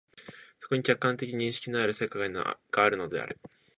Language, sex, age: Japanese, male, 19-29